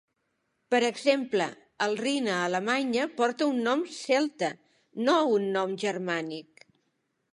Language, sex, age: Catalan, female, 70-79